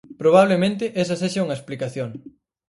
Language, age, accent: Galician, 19-29, Atlántico (seseo e gheada)